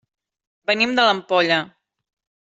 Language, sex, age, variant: Catalan, female, 40-49, Central